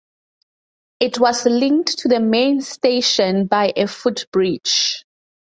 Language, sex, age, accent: English, female, 30-39, Southern African (South Africa, Zimbabwe, Namibia)